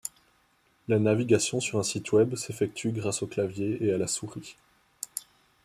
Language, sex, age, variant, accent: French, male, 19-29, Français d'Europe, Français de Belgique